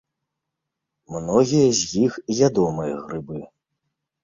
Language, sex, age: Belarusian, male, 30-39